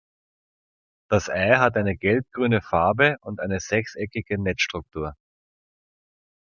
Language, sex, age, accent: German, male, 30-39, Österreichisches Deutsch